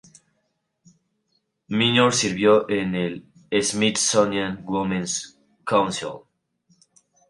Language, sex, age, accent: Spanish, male, 19-29, México